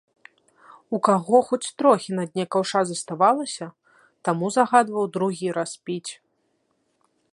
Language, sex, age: Belarusian, female, 19-29